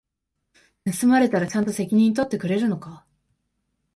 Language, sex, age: Japanese, female, 19-29